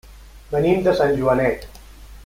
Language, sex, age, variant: Catalan, male, 60-69, Central